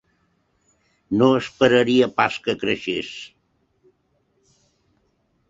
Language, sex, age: Catalan, male, 70-79